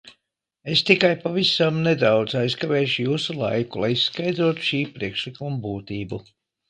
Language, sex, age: Latvian, male, 50-59